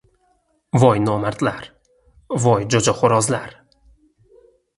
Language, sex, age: Uzbek, male, 19-29